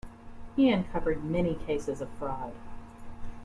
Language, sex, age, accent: English, female, 50-59, United States English